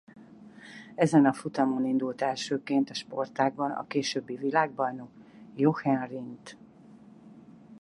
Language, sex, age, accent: Hungarian, female, 40-49, budapesti